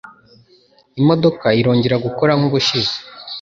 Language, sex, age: Kinyarwanda, male, under 19